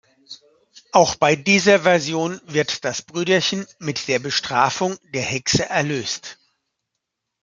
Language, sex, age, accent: German, male, 50-59, Deutschland Deutsch